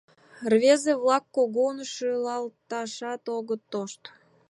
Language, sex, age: Mari, female, 19-29